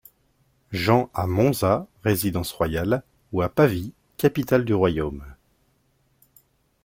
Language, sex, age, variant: French, male, 40-49, Français de métropole